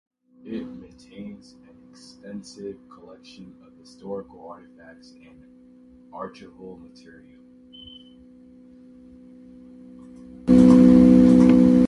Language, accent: English, United States English